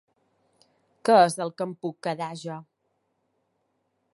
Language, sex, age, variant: Catalan, female, 40-49, Balear